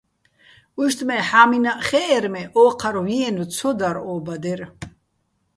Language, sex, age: Bats, female, 30-39